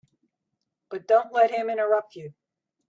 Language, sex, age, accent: English, female, 50-59, United States English